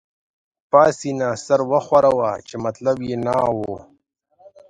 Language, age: Pashto, 19-29